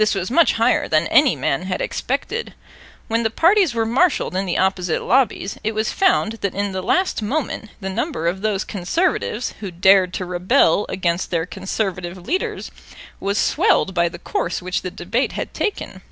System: none